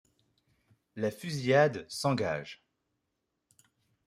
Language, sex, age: French, male, 30-39